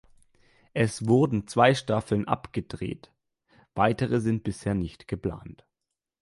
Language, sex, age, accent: German, male, under 19, Deutschland Deutsch